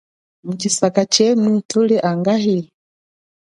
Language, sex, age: Chokwe, female, 40-49